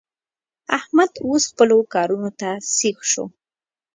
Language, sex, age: Pashto, female, 19-29